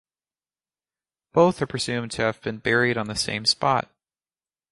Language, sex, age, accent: English, male, 19-29, United States English